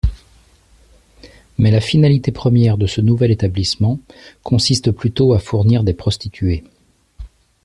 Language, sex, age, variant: French, male, 40-49, Français de métropole